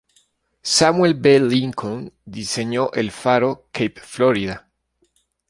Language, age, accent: Spanish, 30-39, México